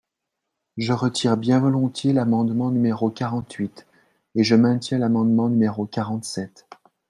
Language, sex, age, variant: French, male, 40-49, Français de métropole